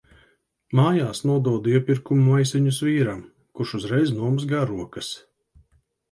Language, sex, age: Latvian, male, 50-59